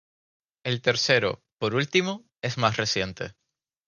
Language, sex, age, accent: Spanish, male, 19-29, España: Islas Canarias